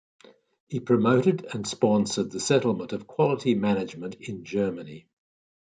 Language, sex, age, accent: English, male, 70-79, Australian English